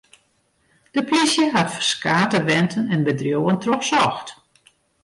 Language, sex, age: Western Frisian, female, 60-69